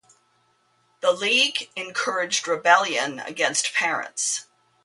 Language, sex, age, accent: English, female, 50-59, United States English